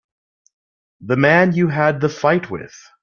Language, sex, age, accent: English, male, 40-49, Canadian English